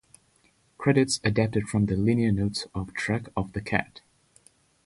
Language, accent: English, United States English